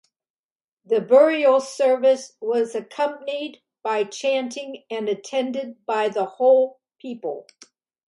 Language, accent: English, United States English